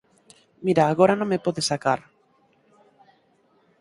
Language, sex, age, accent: Galician, male, 19-29, Normativo (estándar)